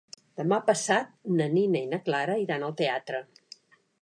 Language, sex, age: Catalan, female, 60-69